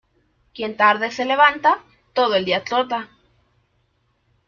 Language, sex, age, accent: Spanish, male, under 19, México